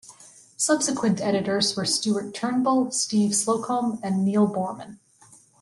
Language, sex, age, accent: English, female, 30-39, Canadian English